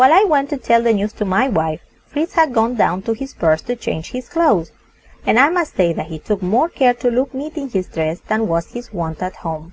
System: none